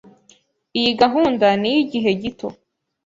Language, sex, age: Kinyarwanda, female, 19-29